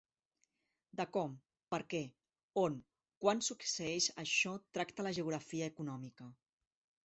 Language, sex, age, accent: Catalan, female, 40-49, Barceloní